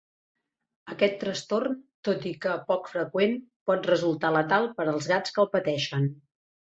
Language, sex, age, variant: Catalan, female, 40-49, Central